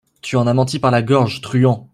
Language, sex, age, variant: French, male, 19-29, Français de métropole